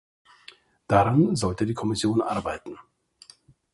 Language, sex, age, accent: German, male, 50-59, Deutschland Deutsch